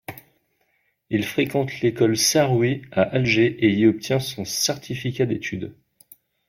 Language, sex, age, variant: French, male, 30-39, Français de métropole